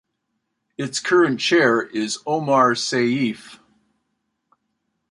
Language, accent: English, Canadian English